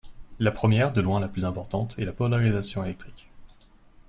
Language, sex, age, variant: French, male, 19-29, Français de métropole